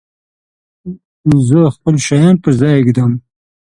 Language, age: Pashto, 70-79